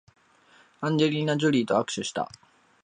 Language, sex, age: Japanese, male, 19-29